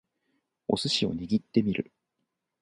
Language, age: Japanese, 40-49